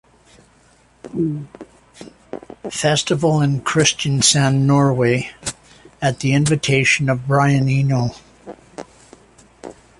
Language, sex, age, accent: English, male, 60-69, Canadian English